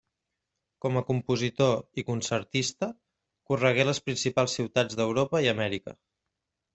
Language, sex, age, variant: Catalan, male, 30-39, Central